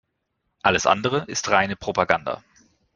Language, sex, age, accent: German, male, 30-39, Deutschland Deutsch